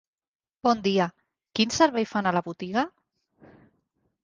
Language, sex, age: Catalan, female, 40-49